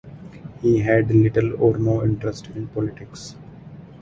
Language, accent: English, India and South Asia (India, Pakistan, Sri Lanka)